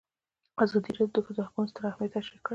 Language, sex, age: Pashto, female, 19-29